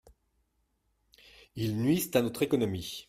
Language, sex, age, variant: French, male, 50-59, Français de métropole